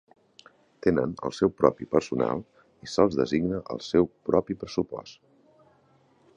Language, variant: Catalan, Nord-Occidental